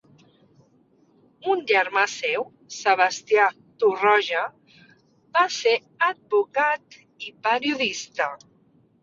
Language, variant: Catalan, Central